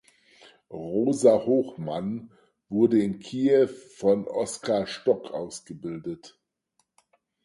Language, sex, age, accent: German, male, 50-59, Deutschland Deutsch